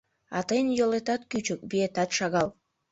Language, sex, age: Mari, female, under 19